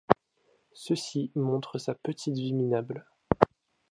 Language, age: French, 19-29